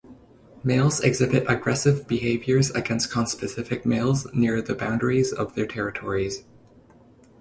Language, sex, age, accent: English, male, under 19, Canadian English